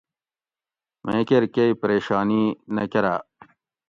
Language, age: Gawri, 40-49